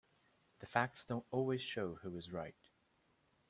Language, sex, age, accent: English, male, 19-29, England English